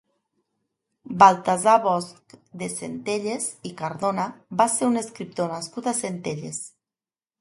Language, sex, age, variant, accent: Catalan, female, 30-39, Nord-Occidental, nord-occidental